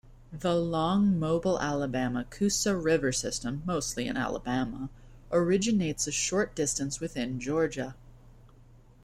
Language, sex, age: English, female, 19-29